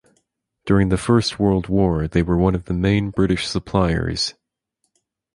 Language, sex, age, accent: English, male, 19-29, United States English